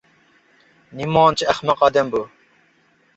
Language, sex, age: Uyghur, male, 40-49